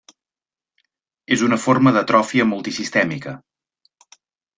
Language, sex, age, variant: Catalan, male, 40-49, Central